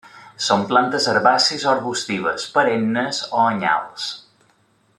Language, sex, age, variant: Catalan, male, 30-39, Balear